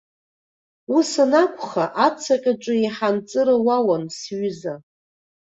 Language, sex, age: Abkhazian, female, 40-49